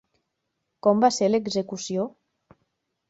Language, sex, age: Catalan, female, 30-39